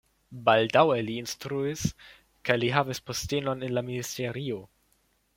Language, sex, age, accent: Esperanto, male, 19-29, Internacia